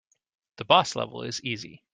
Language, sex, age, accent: English, male, 40-49, United States English